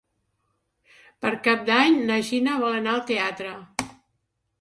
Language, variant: Catalan, Central